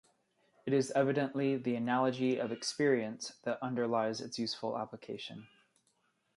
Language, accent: English, United States English